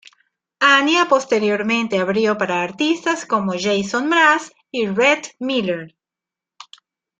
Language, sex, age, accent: Spanish, female, 50-59, Caribe: Cuba, Venezuela, Puerto Rico, República Dominicana, Panamá, Colombia caribeña, México caribeño, Costa del golfo de México